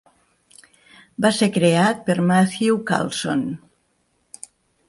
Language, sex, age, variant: Catalan, female, 60-69, Central